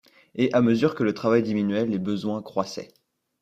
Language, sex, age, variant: French, male, 19-29, Français de métropole